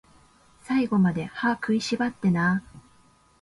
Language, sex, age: Japanese, female, 19-29